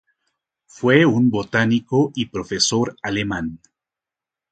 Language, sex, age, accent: Spanish, male, 50-59, México